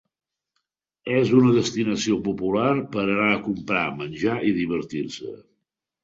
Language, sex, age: Catalan, male, 60-69